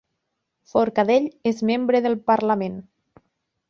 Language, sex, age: Catalan, female, 30-39